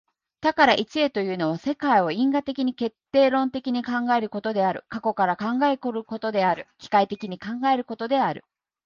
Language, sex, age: Japanese, female, 40-49